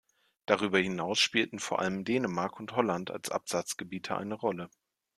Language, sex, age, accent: German, male, 30-39, Deutschland Deutsch